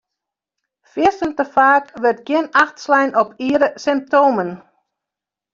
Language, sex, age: Western Frisian, female, 60-69